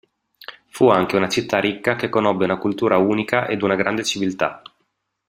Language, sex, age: Italian, male, 30-39